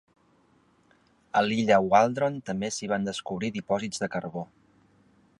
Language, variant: Catalan, Central